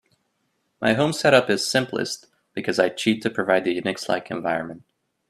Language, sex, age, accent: English, male, 19-29, United States English